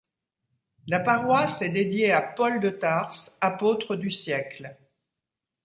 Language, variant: French, Français de métropole